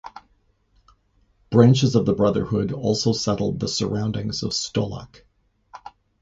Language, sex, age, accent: English, male, 50-59, Canadian English